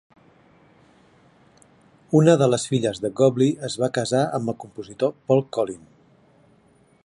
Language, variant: Catalan, Central